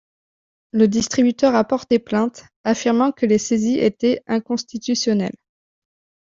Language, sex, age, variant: French, female, 19-29, Français de métropole